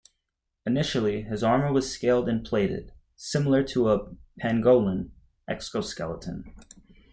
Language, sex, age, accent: English, male, 19-29, United States English